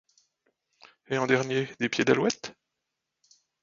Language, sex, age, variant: French, male, 50-59, Français de métropole